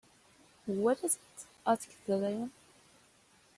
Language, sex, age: English, female, 19-29